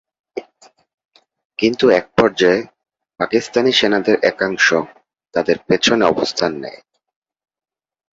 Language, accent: Bengali, Native